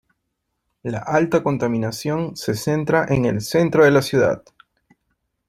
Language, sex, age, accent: Spanish, male, 19-29, Andino-Pacífico: Colombia, Perú, Ecuador, oeste de Bolivia y Venezuela andina